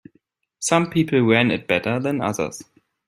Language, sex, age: English, male, 19-29